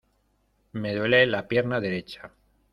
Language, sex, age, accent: Spanish, male, 50-59, España: Norte peninsular (Asturias, Castilla y León, Cantabria, País Vasco, Navarra, Aragón, La Rioja, Guadalajara, Cuenca)